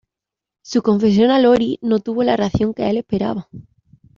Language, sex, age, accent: Spanish, female, 19-29, España: Sur peninsular (Andalucia, Extremadura, Murcia)